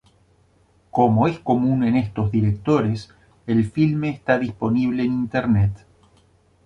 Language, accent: Spanish, Rioplatense: Argentina, Uruguay, este de Bolivia, Paraguay